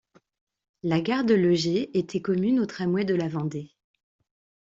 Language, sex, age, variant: French, female, 30-39, Français de métropole